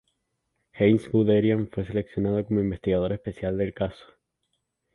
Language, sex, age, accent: Spanish, male, 19-29, España: Islas Canarias